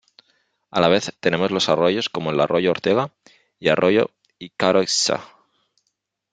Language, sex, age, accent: Spanish, male, 30-39, España: Norte peninsular (Asturias, Castilla y León, Cantabria, País Vasco, Navarra, Aragón, La Rioja, Guadalajara, Cuenca)